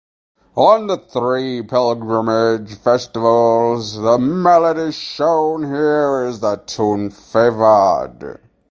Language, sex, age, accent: English, male, 19-29, United States English